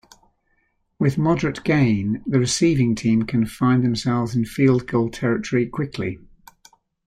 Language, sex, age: English, male, 60-69